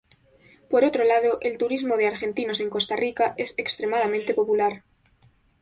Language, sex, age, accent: Spanish, female, 19-29, España: Centro-Sur peninsular (Madrid, Toledo, Castilla-La Mancha)